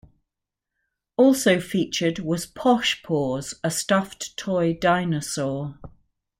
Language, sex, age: English, female, 60-69